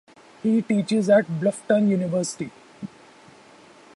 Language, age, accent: English, 19-29, India and South Asia (India, Pakistan, Sri Lanka)